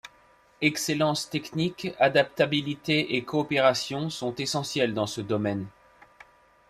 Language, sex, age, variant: French, male, 40-49, Français de métropole